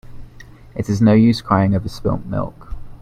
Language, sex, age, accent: English, male, 19-29, England English